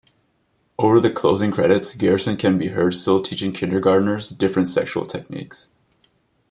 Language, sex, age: English, male, 30-39